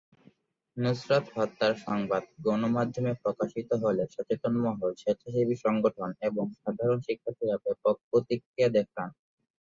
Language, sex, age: Bengali, male, 19-29